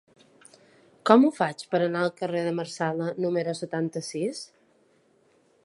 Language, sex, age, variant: Catalan, female, 30-39, Balear